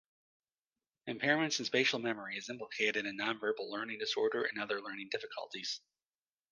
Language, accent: English, United States English